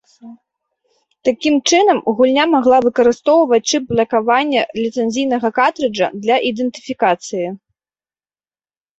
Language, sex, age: Belarusian, female, 30-39